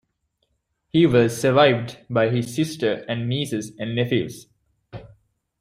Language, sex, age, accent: English, male, 19-29, United States English